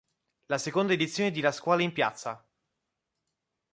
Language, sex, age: Italian, male, 19-29